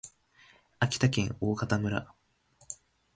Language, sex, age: Japanese, male, 19-29